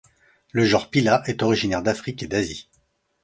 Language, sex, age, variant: French, male, 30-39, Français de métropole